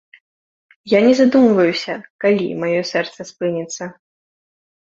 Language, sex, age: Belarusian, female, under 19